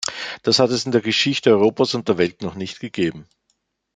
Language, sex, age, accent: German, male, 50-59, Österreichisches Deutsch